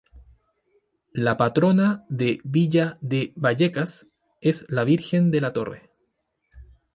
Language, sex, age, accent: Spanish, male, 30-39, Chileno: Chile, Cuyo